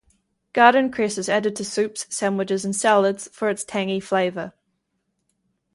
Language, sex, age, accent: English, female, 19-29, New Zealand English